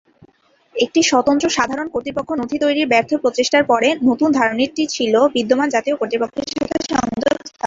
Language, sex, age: Bengali, female, under 19